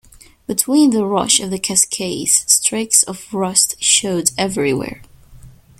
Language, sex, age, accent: English, female, under 19, England English